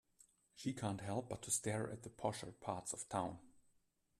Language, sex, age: English, male, 50-59